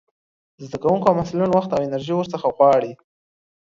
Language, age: Pashto, under 19